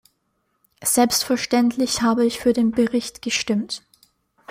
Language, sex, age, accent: German, female, 19-29, Österreichisches Deutsch